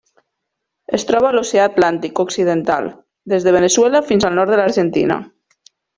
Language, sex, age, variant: Catalan, female, 40-49, Nord-Occidental